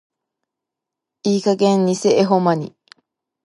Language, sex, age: Japanese, female, 19-29